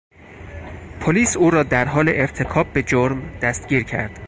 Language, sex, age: Persian, male, 30-39